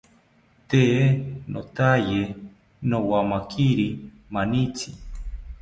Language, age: South Ucayali Ashéninka, 40-49